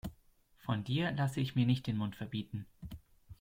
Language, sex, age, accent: German, male, 30-39, Deutschland Deutsch